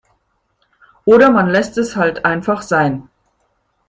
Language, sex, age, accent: German, female, 50-59, Deutschland Deutsch